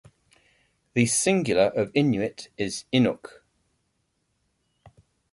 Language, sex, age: English, male, 40-49